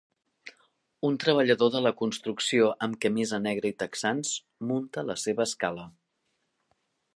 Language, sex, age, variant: Catalan, female, 50-59, Central